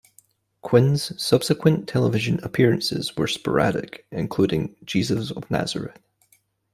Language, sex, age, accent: English, male, 19-29, Scottish English